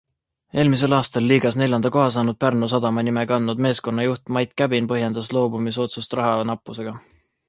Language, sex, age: Estonian, male, 19-29